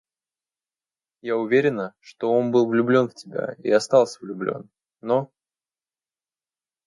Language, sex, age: Russian, male, 19-29